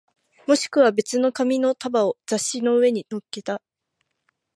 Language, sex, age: Japanese, female, under 19